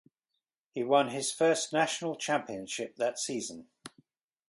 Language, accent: English, England English